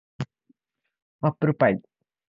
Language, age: Japanese, 19-29